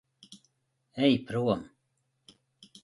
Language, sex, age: Latvian, male, 50-59